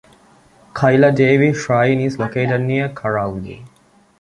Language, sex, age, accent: English, male, under 19, England English